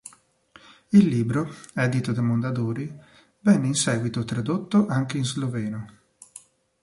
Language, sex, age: Italian, male, 40-49